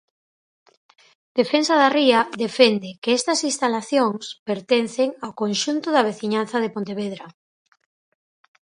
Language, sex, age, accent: Galician, female, 40-49, Normativo (estándar)